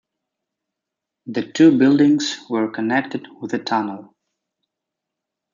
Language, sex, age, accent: English, male, 19-29, United States English